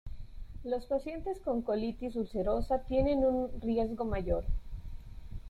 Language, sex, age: Spanish, female, 19-29